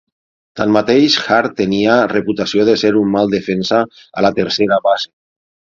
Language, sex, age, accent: Catalan, male, 50-59, valencià